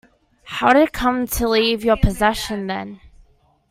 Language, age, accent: English, under 19, Australian English